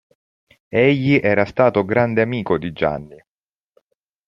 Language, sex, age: Italian, male, 30-39